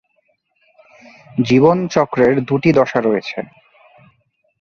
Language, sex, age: Bengali, male, 19-29